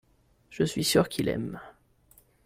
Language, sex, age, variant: French, male, 19-29, Français de métropole